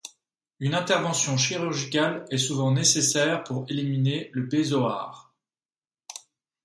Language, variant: French, Français de métropole